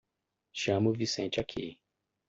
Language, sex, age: Portuguese, male, 30-39